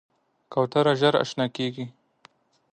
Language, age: Pashto, 19-29